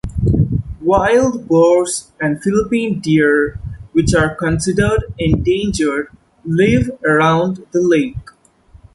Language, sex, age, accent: English, male, 19-29, India and South Asia (India, Pakistan, Sri Lanka)